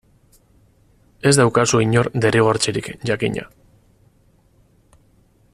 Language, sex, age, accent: Basque, male, 30-39, Mendebalekoa (Araba, Bizkaia, Gipuzkoako mendebaleko herri batzuk)